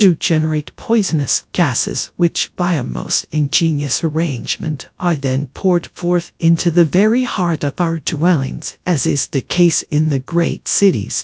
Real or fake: fake